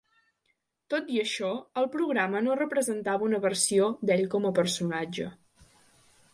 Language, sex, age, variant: Catalan, female, under 19, Central